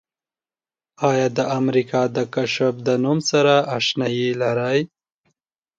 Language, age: Pashto, 19-29